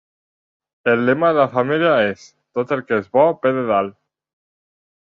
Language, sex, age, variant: Catalan, male, under 19, Nord-Occidental